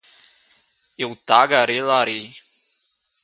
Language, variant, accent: Portuguese, Portuguese (Brasil), Mineiro